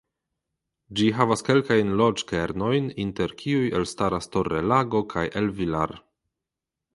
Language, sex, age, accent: Esperanto, male, 30-39, Internacia